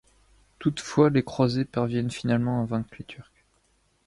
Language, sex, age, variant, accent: French, male, 19-29, Français de métropole, Parisien